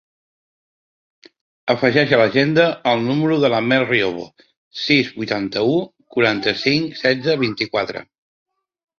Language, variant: Catalan, Central